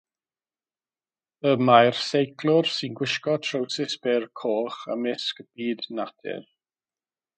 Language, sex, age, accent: Welsh, male, 30-39, Y Deyrnas Unedig Cymraeg